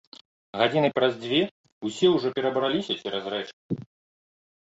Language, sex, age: Belarusian, male, 30-39